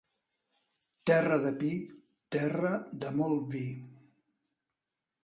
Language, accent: Catalan, Barceloní